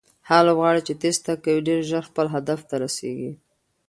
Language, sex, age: Pashto, female, 19-29